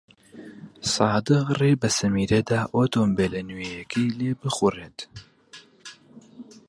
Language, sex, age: Central Kurdish, male, 19-29